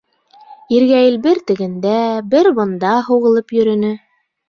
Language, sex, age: Bashkir, female, 30-39